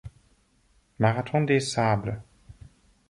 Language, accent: German, Deutschland Deutsch